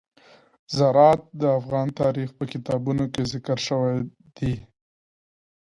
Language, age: Pashto, 19-29